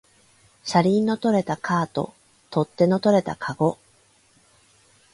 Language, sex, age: Japanese, female, 30-39